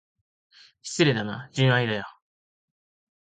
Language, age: Japanese, 19-29